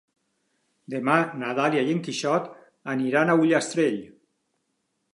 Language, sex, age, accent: Catalan, male, 50-59, valencià